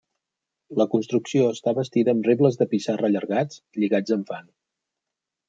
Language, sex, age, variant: Catalan, male, 30-39, Central